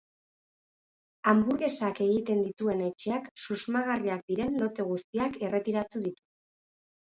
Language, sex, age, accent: Basque, female, 30-39, Batua